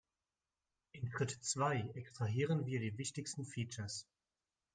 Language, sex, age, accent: German, male, 40-49, Deutschland Deutsch